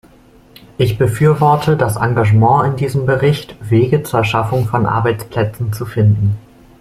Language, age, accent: German, 19-29, Deutschland Deutsch